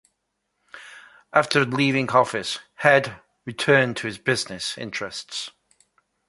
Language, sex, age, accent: English, male, 50-59, England English